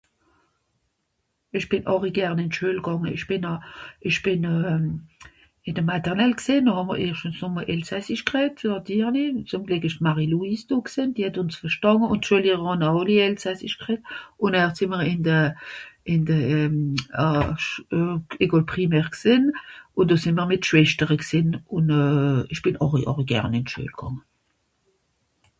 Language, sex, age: Swiss German, female, 60-69